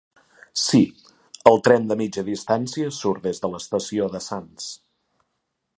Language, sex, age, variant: Catalan, male, 30-39, Central